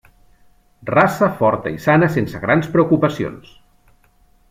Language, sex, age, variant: Catalan, male, 40-49, Central